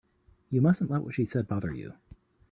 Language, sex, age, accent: English, male, 40-49, United States English